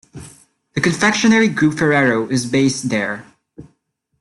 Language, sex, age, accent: English, male, 19-29, Filipino